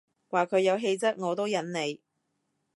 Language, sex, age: Cantonese, female, 30-39